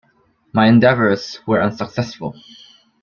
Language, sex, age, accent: English, male, under 19, Filipino